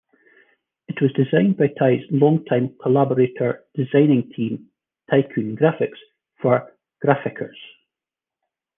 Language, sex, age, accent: English, male, 40-49, Scottish English